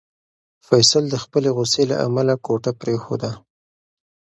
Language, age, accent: Pashto, 30-39, پکتیا ولایت، احمدزی